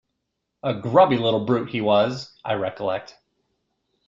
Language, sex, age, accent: English, male, 30-39, United States English